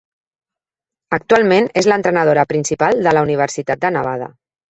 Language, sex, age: Catalan, female, 40-49